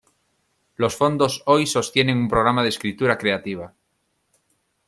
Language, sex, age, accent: Spanish, male, 40-49, España: Norte peninsular (Asturias, Castilla y León, Cantabria, País Vasco, Navarra, Aragón, La Rioja, Guadalajara, Cuenca)